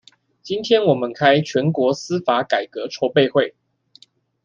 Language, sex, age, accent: Chinese, male, 19-29, 出生地：新北市